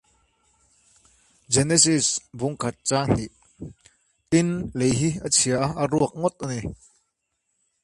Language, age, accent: English, 30-39, United States English